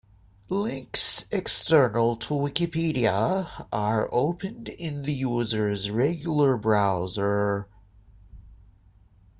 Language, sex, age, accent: English, male, 30-39, Australian English